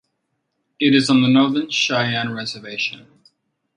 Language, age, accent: English, 30-39, Australian English